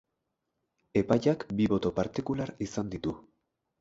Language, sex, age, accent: Basque, male, 19-29, Erdialdekoa edo Nafarra (Gipuzkoa, Nafarroa)